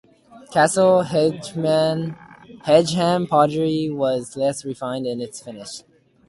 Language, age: English, under 19